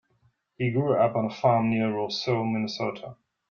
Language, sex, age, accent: English, male, 30-39, United States English